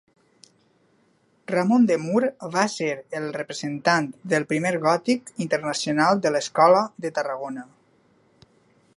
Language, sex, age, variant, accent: Catalan, male, 30-39, Valencià meridional, valencià